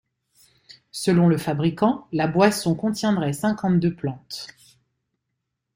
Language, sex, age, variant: French, female, 30-39, Français de métropole